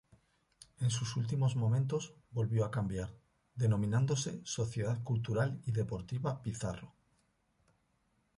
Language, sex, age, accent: Spanish, male, 40-49, España: Centro-Sur peninsular (Madrid, Toledo, Castilla-La Mancha)